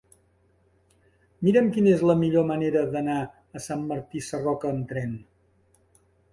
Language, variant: Catalan, Central